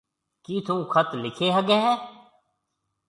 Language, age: Marwari (Pakistan), 30-39